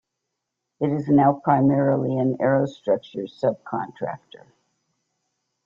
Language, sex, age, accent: English, female, 70-79, United States English